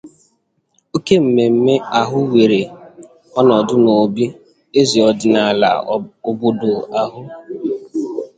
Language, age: Igbo, under 19